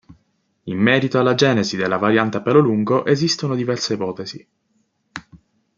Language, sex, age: Italian, male, 19-29